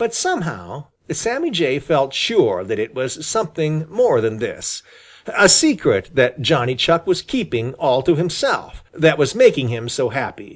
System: none